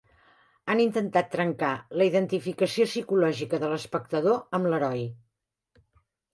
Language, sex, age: Catalan, female, 60-69